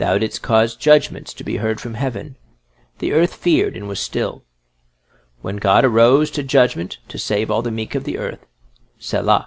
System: none